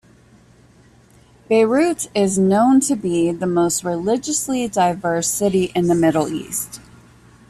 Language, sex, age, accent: English, female, 40-49, United States English